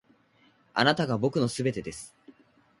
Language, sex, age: Japanese, male, 19-29